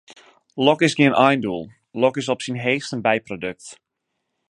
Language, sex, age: Western Frisian, male, 19-29